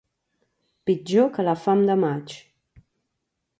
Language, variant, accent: Catalan, Central, central